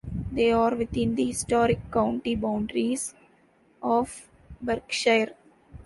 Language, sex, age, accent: English, female, 19-29, India and South Asia (India, Pakistan, Sri Lanka)